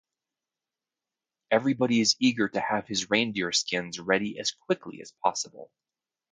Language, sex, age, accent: English, male, 40-49, United States English